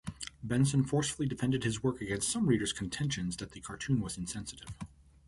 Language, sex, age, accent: English, male, 50-59, United States English